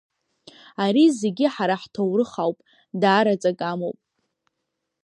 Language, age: Abkhazian, under 19